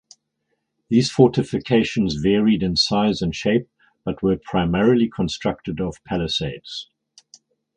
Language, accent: English, England English